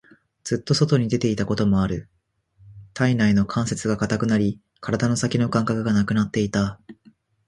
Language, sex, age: Japanese, male, 19-29